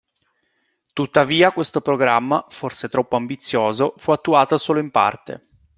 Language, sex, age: Italian, male, 30-39